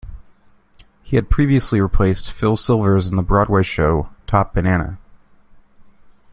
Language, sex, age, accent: English, male, 19-29, United States English